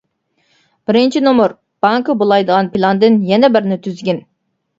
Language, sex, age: Uyghur, female, 19-29